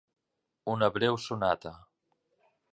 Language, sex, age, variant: Catalan, male, 50-59, Central